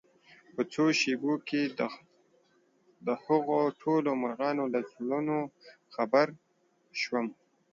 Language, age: Pashto, 19-29